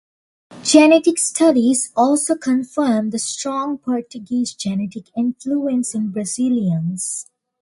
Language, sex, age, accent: English, female, under 19, United States English